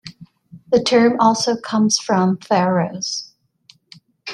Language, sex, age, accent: English, female, 30-39, United States English